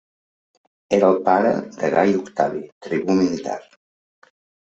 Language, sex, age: Catalan, male, 50-59